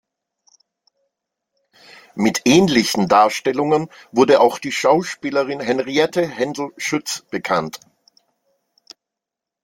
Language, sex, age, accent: German, male, 40-49, Österreichisches Deutsch